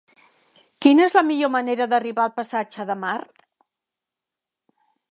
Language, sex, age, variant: Catalan, female, 70-79, Central